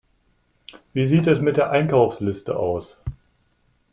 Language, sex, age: German, male, 30-39